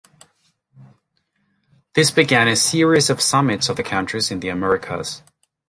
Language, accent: English, United States English